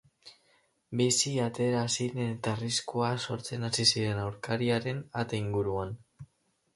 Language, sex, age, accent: Basque, male, under 19, Mendebalekoa (Araba, Bizkaia, Gipuzkoako mendebaleko herri batzuk)